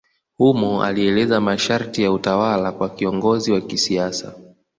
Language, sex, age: Swahili, male, 19-29